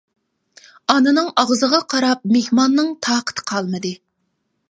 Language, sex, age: Uyghur, female, 30-39